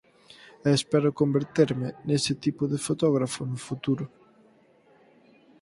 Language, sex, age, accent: Galician, male, 19-29, Atlántico (seseo e gheada)